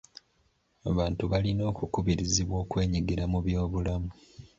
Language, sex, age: Ganda, male, 19-29